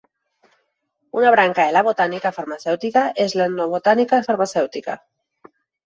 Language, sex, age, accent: Catalan, female, 30-39, valencià